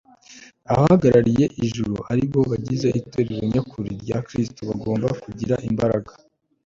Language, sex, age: Kinyarwanda, male, 19-29